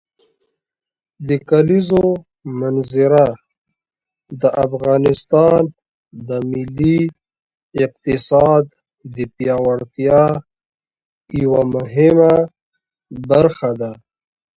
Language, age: Pashto, 19-29